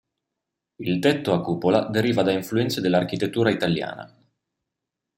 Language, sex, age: Italian, male, 30-39